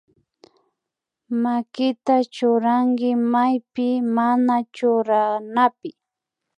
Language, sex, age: Imbabura Highland Quichua, female, under 19